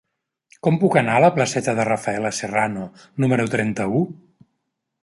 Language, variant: Catalan, Central